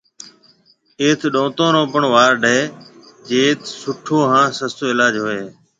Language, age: Marwari (Pakistan), 40-49